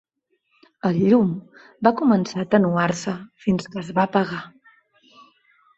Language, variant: Catalan, Central